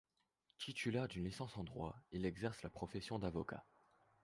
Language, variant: French, Français de métropole